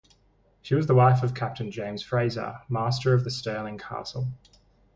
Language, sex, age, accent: English, male, 19-29, Australian English